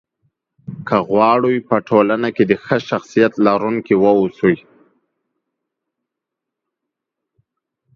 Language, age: Pashto, 30-39